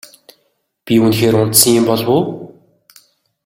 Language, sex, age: Mongolian, male, 19-29